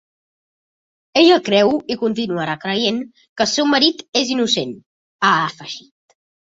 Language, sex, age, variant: Catalan, female, 40-49, Central